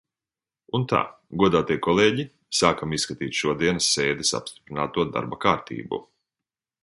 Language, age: Latvian, 30-39